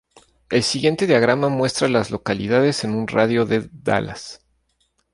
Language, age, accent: Spanish, 30-39, México